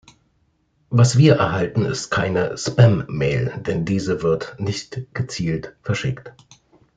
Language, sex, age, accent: German, male, 40-49, Deutschland Deutsch